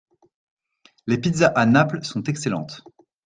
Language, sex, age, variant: French, male, 30-39, Français de métropole